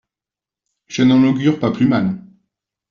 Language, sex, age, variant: French, male, 40-49, Français de métropole